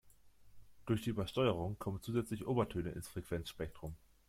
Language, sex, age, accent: German, male, 19-29, Deutschland Deutsch